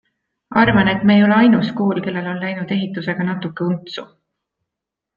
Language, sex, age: Estonian, female, 30-39